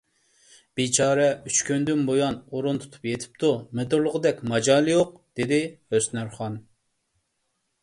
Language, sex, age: Uyghur, male, 30-39